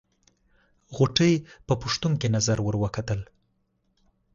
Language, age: Pashto, 30-39